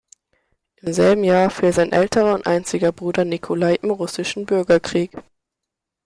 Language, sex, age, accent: German, male, under 19, Deutschland Deutsch